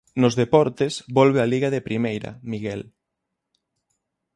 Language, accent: Galician, Oriental (común en zona oriental); Normativo (estándar)